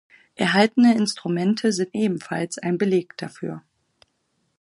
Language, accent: German, Deutschland Deutsch